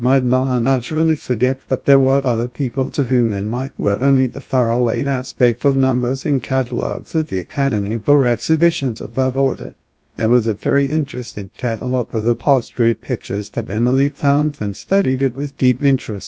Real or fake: fake